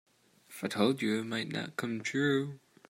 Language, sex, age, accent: English, male, under 19, United States English